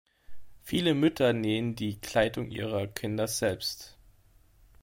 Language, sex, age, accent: German, male, 19-29, Deutschland Deutsch